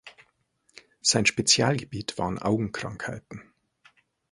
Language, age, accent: German, 30-39, Deutschland Deutsch